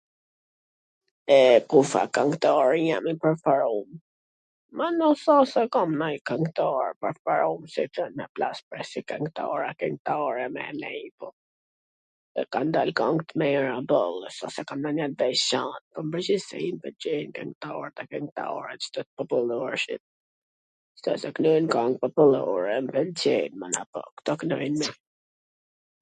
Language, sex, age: Gheg Albanian, female, 50-59